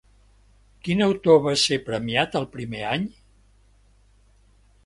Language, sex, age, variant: Catalan, male, 70-79, Central